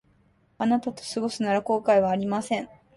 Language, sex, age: Japanese, female, under 19